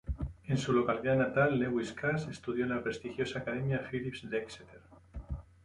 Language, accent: Spanish, España: Centro-Sur peninsular (Madrid, Toledo, Castilla-La Mancha)